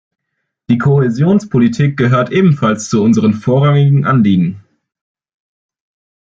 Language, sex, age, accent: German, male, under 19, Deutschland Deutsch